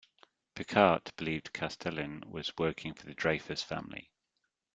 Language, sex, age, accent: English, male, 40-49, England English